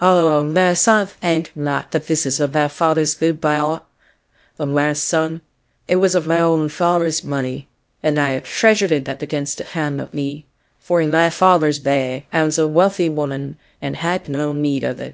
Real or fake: fake